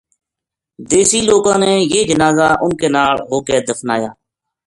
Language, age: Gujari, 40-49